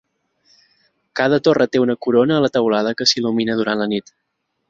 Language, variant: Catalan, Central